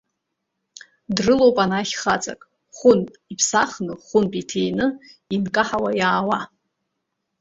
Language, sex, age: Abkhazian, female, 30-39